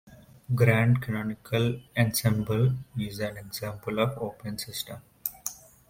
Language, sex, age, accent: English, male, 19-29, India and South Asia (India, Pakistan, Sri Lanka)